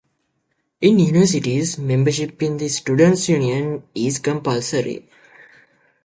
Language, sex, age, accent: English, male, 19-29, United States English